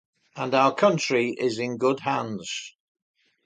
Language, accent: English, England English